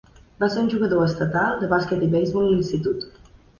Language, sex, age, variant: Catalan, female, 19-29, Central